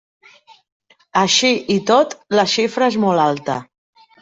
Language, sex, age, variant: Catalan, female, 40-49, Central